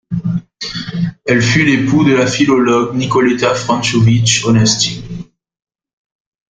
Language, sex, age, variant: French, male, 19-29, Français de métropole